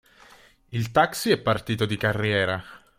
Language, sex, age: Italian, male, 19-29